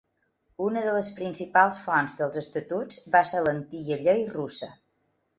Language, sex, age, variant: Catalan, female, 40-49, Balear